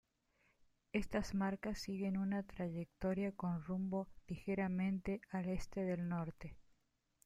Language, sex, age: Spanish, female, 30-39